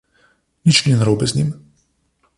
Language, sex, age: Slovenian, male, 30-39